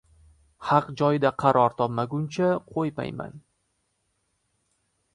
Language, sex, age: Uzbek, male, 19-29